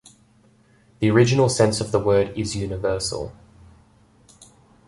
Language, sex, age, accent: English, male, 19-29, Australian English